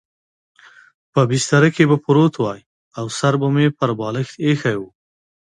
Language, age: Pashto, 30-39